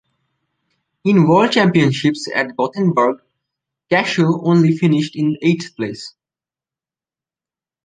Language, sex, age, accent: English, male, 19-29, India and South Asia (India, Pakistan, Sri Lanka)